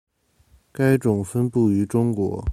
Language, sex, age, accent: Chinese, male, 19-29, 出生地：北京市